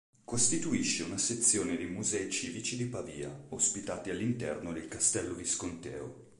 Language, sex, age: Italian, male, 30-39